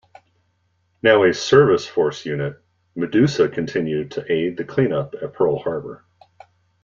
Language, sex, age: English, male, 40-49